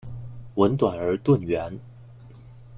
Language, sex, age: Chinese, male, 19-29